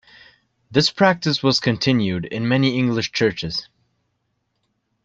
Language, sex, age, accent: English, male, under 19, United States English